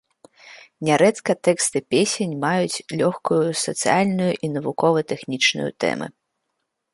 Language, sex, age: Belarusian, female, 30-39